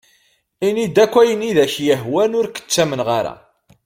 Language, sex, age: Kabyle, male, 30-39